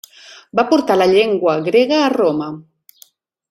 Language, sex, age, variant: Catalan, female, 30-39, Central